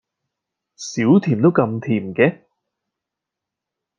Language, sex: Cantonese, male